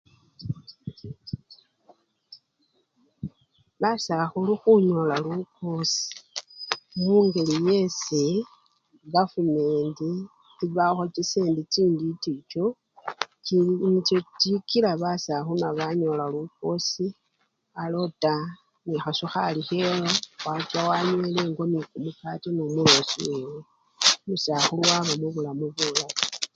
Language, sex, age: Luyia, female, 40-49